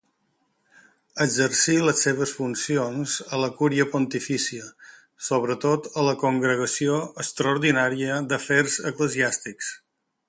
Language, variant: Catalan, Balear